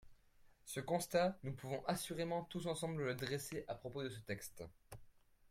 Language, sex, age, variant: French, male, 19-29, Français de métropole